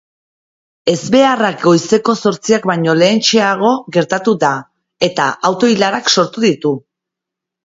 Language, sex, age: Basque, female, 40-49